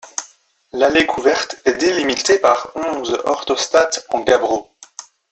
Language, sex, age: French, male, under 19